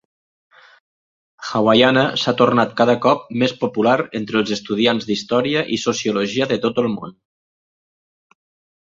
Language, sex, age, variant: Catalan, male, 50-59, Nord-Occidental